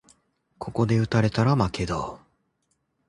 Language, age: Japanese, 19-29